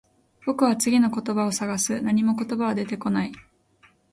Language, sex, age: Japanese, female, 19-29